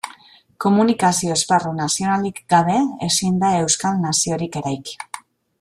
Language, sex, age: Basque, female, 30-39